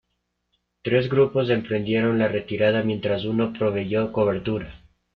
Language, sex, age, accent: Spanish, male, under 19, Andino-Pacífico: Colombia, Perú, Ecuador, oeste de Bolivia y Venezuela andina